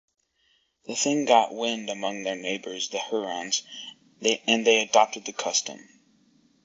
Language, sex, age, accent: English, male, under 19, United States English